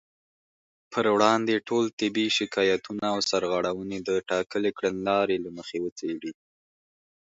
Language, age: Pashto, 19-29